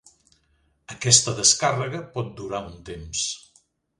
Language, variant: Catalan, Central